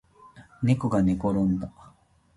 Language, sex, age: Japanese, male, 30-39